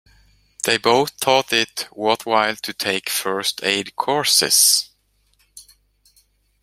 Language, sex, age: English, male, 40-49